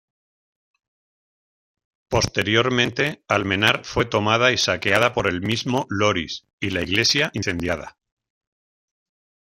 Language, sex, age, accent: Spanish, male, 50-59, España: Centro-Sur peninsular (Madrid, Toledo, Castilla-La Mancha)